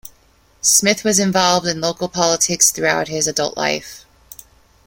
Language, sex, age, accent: English, female, 30-39, United States English